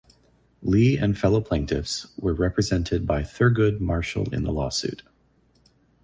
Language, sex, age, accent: English, male, 40-49, United States English